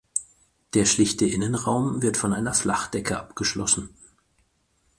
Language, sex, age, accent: German, male, 40-49, Deutschland Deutsch